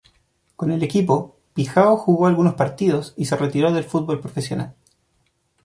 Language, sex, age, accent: Spanish, male, 30-39, Chileno: Chile, Cuyo